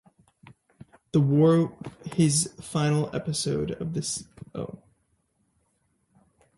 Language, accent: English, United States English